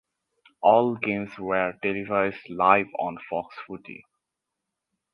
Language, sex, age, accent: English, male, 19-29, United States English